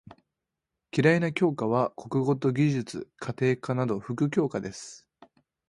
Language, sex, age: Japanese, male, 19-29